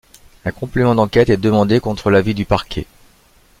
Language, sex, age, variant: French, male, 50-59, Français de métropole